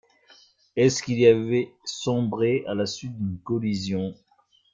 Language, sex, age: French, male, 30-39